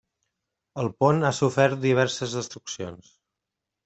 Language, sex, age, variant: Catalan, male, 30-39, Central